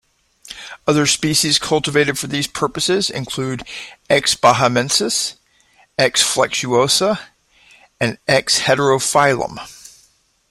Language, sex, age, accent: English, male, 40-49, United States English